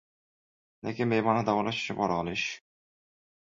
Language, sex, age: Uzbek, male, 19-29